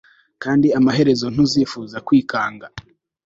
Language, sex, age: Kinyarwanda, male, 19-29